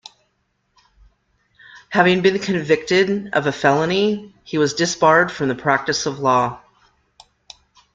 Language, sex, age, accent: English, female, 50-59, United States English